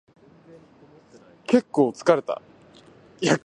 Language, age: Japanese, 19-29